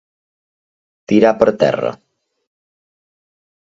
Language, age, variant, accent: Catalan, 19-29, Balear, mallorquí